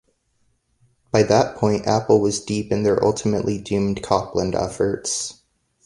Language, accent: English, United States English